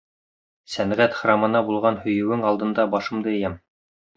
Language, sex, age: Bashkir, female, 30-39